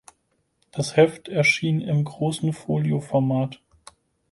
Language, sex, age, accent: German, male, 30-39, Deutschland Deutsch